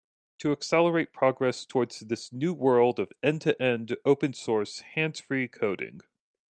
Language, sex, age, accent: English, male, 30-39, United States English